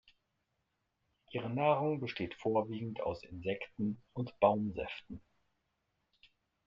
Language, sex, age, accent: German, male, 40-49, Deutschland Deutsch